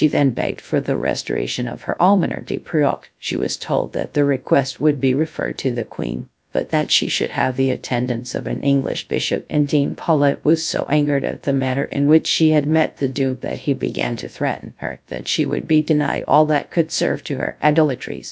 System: TTS, GradTTS